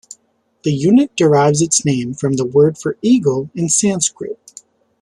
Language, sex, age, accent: English, male, 19-29, United States English